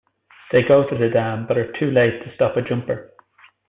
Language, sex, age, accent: English, male, 19-29, Irish English